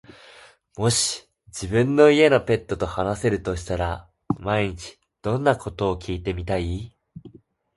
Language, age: Japanese, 19-29